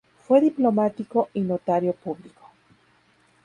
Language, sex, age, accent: Spanish, female, 30-39, México